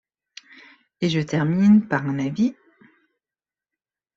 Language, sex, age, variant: French, female, 40-49, Français de métropole